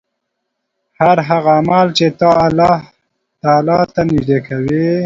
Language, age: Pashto, 19-29